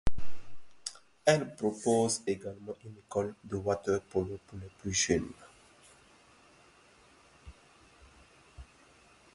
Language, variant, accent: French, Français d'Afrique subsaharienne et des îles africaines, Français de Côte d’Ivoire